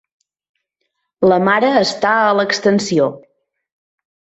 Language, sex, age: Catalan, female, 40-49